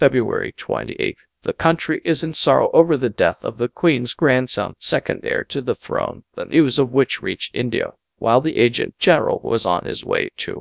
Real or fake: fake